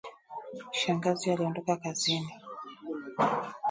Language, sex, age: Swahili, female, 40-49